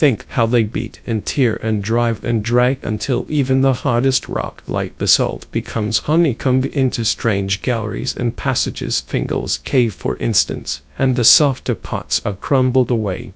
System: TTS, GradTTS